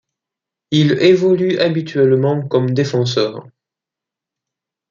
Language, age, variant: French, 19-29, Français de métropole